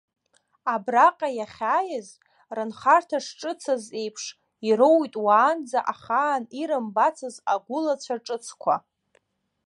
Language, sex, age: Abkhazian, female, 19-29